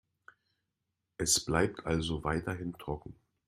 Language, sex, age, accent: German, male, 50-59, Deutschland Deutsch